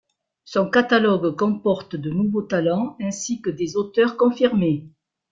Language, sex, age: French, female, 60-69